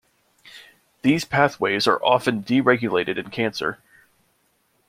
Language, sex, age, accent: English, male, 19-29, United States English